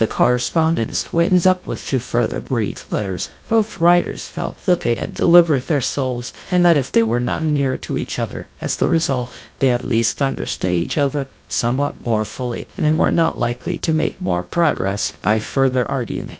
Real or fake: fake